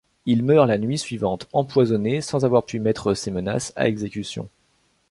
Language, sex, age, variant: French, male, 19-29, Français de métropole